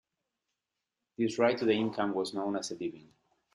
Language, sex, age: English, male, 30-39